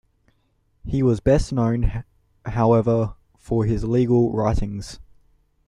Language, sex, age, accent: English, male, under 19, Australian English